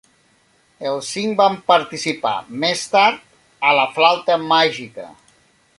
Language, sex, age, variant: Catalan, male, 40-49, Nord-Occidental